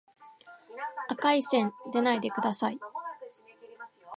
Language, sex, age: Japanese, female, 19-29